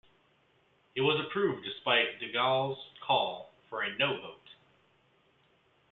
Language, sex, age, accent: English, male, 19-29, United States English